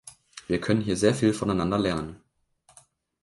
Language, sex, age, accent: German, male, under 19, Deutschland Deutsch